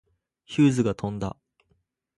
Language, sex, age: Japanese, male, under 19